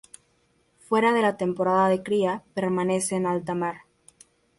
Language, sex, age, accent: Spanish, female, 19-29, México